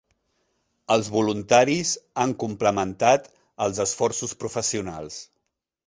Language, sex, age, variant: Catalan, male, 40-49, Central